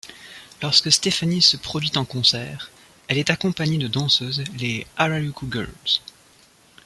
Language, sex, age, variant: French, male, 19-29, Français de métropole